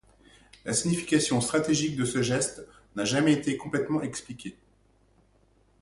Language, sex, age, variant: French, male, 40-49, Français de métropole